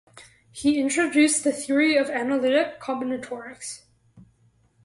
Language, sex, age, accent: English, female, under 19, United States English